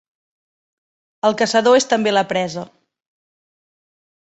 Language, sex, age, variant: Catalan, female, 30-39, Central